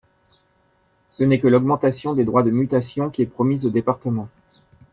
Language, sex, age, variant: French, male, 40-49, Français de métropole